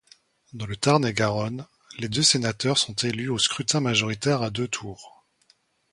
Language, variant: French, Français de métropole